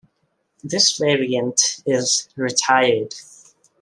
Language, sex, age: English, male, 19-29